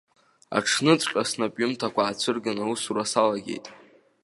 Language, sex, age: Abkhazian, male, under 19